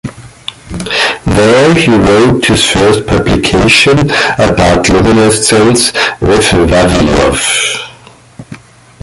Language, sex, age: English, male, 50-59